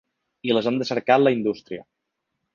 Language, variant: Catalan, Balear